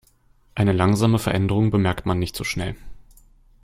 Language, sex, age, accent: German, male, 19-29, Deutschland Deutsch